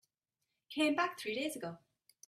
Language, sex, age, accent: English, female, 30-39, Irish English